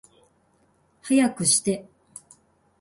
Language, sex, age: Japanese, female, 60-69